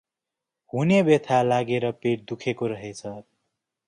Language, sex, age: Nepali, male, 19-29